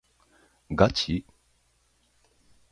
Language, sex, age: Japanese, male, 40-49